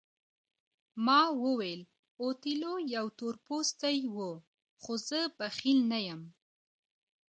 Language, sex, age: Pashto, female, 30-39